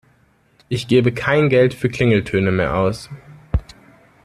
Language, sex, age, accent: German, male, 19-29, Deutschland Deutsch